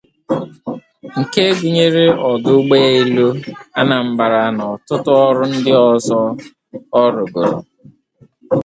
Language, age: Igbo, 19-29